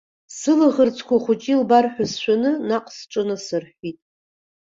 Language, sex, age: Abkhazian, female, 40-49